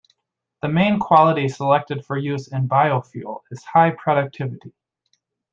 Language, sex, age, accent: English, male, 19-29, United States English